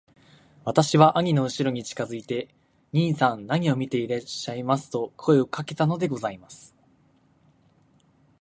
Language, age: Japanese, 19-29